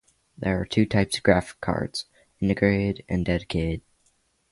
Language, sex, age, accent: English, male, under 19, United States English